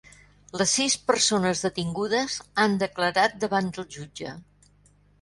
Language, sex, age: Catalan, female, 70-79